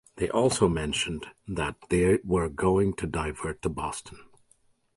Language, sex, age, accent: English, male, 40-49, United States English